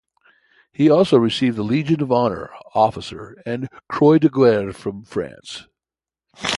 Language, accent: English, United States English